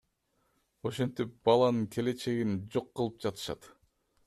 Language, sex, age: Kyrgyz, male, 19-29